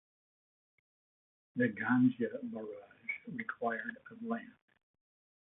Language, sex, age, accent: English, male, 60-69, United States English